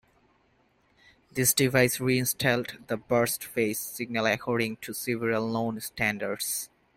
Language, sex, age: English, male, 19-29